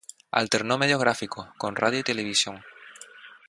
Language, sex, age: Spanish, male, 19-29